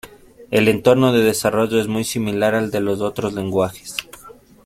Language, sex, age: Spanish, male, 30-39